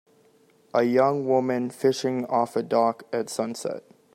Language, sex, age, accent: English, male, under 19, United States English